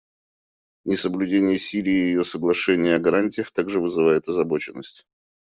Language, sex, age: Russian, male, 40-49